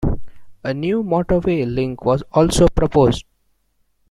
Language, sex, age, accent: English, male, 19-29, India and South Asia (India, Pakistan, Sri Lanka)